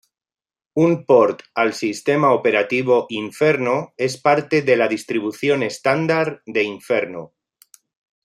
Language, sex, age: Spanish, male, 40-49